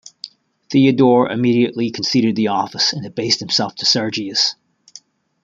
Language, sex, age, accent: English, male, 50-59, United States English